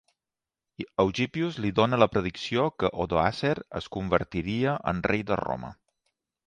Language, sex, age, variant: Catalan, male, 40-49, Balear